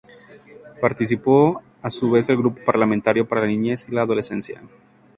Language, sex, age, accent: Spanish, male, 19-29, México